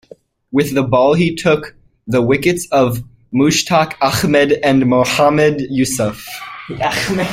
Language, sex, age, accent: English, male, under 19, United States English